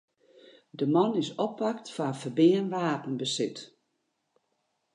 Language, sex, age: Western Frisian, female, 60-69